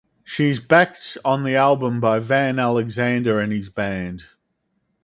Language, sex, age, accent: English, male, 50-59, Australian English